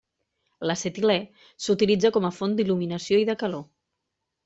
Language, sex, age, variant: Catalan, female, 40-49, Central